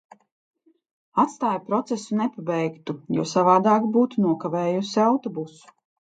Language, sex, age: Latvian, female, 30-39